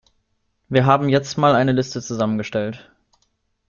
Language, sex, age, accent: German, male, 19-29, Deutschland Deutsch